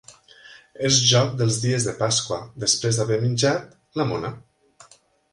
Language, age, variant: Catalan, 40-49, Nord-Occidental